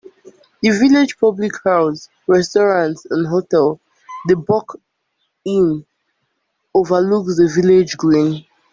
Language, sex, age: English, female, 19-29